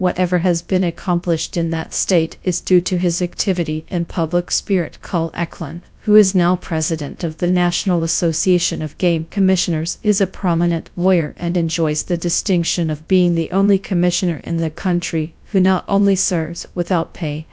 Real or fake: fake